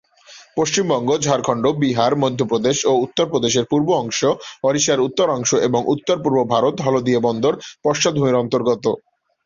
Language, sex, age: Bengali, male, 19-29